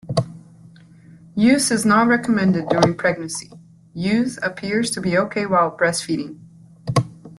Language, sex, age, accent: English, female, 19-29, United States English